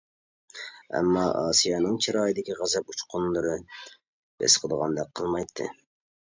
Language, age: Uyghur, 30-39